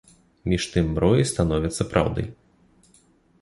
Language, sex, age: Belarusian, male, 19-29